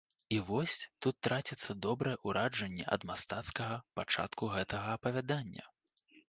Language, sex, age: Belarusian, male, 19-29